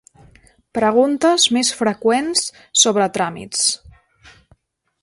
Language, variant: Catalan, Nord-Occidental